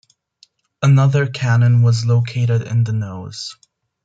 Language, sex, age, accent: English, male, 19-29, United States English